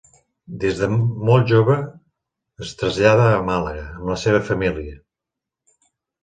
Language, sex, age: Catalan, male, 40-49